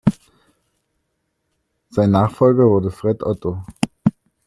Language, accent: German, Deutschland Deutsch